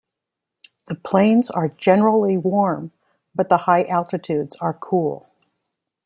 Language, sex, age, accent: English, female, 50-59, United States English